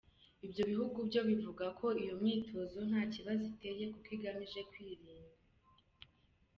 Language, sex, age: Kinyarwanda, female, under 19